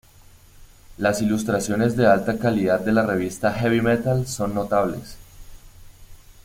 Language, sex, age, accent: Spanish, male, 19-29, Andino-Pacífico: Colombia, Perú, Ecuador, oeste de Bolivia y Venezuela andina